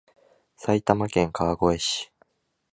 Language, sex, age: Japanese, male, 19-29